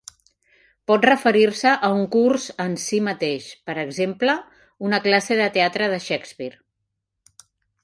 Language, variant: Catalan, Central